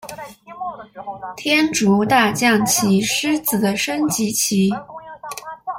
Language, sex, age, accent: Chinese, female, 19-29, 出生地：四川省